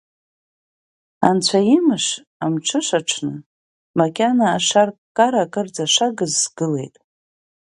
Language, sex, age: Abkhazian, female, 30-39